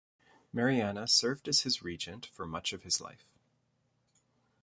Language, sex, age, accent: English, male, 30-39, Canadian English